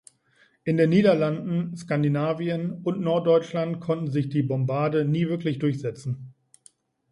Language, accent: German, Deutschland Deutsch